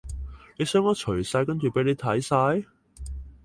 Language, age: Cantonese, 19-29